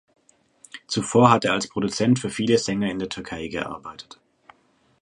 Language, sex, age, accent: German, male, 19-29, Deutschland Deutsch; Süddeutsch